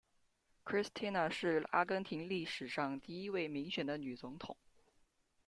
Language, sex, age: Chinese, female, 19-29